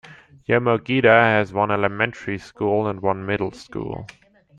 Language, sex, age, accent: English, male, under 19, United States English